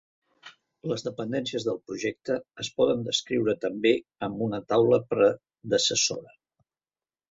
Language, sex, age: Catalan, male, 70-79